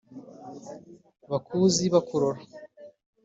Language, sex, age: Kinyarwanda, male, 30-39